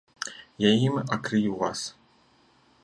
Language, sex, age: Belarusian, male, 30-39